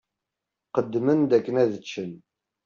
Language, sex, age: Kabyle, male, 30-39